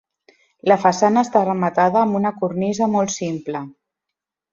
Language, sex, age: Catalan, female, 30-39